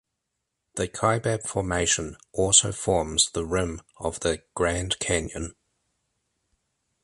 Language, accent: English, New Zealand English